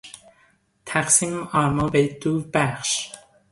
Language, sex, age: Persian, male, 30-39